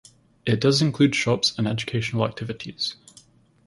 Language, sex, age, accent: English, male, under 19, England English